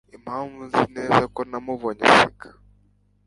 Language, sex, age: Kinyarwanda, male, under 19